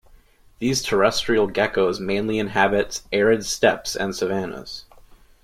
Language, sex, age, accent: English, male, 19-29, United States English